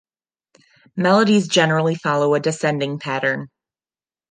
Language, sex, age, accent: English, female, 30-39, United States English